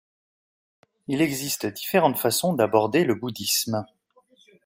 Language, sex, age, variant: French, male, 40-49, Français de métropole